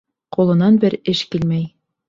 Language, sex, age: Bashkir, female, 30-39